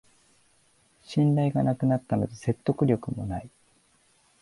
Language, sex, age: Japanese, male, 19-29